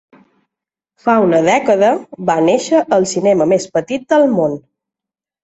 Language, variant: Catalan, Balear